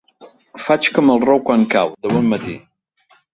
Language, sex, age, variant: Catalan, male, 30-39, Central